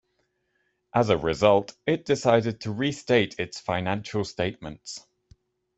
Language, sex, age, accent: English, male, 30-39, England English